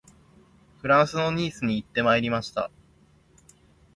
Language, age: Japanese, 19-29